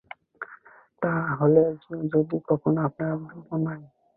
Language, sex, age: Bengali, male, under 19